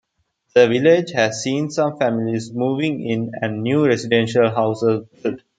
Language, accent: English, India and South Asia (India, Pakistan, Sri Lanka)